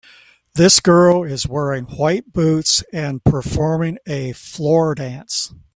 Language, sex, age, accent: English, male, 70-79, United States English